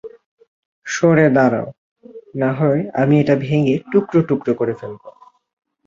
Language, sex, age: Bengali, male, 19-29